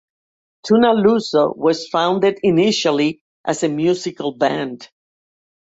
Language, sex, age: English, female, 60-69